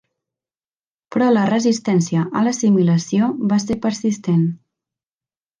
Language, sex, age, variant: Catalan, female, 19-29, Septentrional